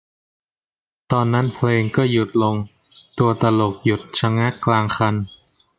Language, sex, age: Thai, male, 19-29